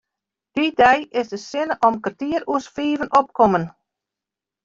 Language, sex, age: Western Frisian, female, 60-69